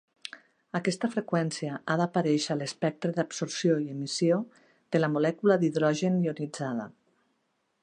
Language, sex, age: Catalan, female, 50-59